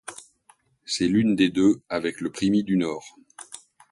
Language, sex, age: French, male, 50-59